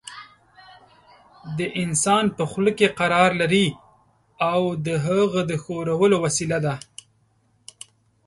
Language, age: Pashto, 19-29